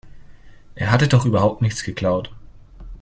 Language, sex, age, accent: German, male, 19-29, Deutschland Deutsch